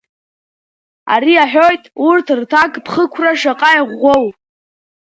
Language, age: Abkhazian, under 19